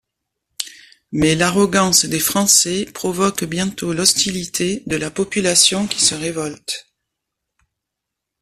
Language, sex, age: French, female, 60-69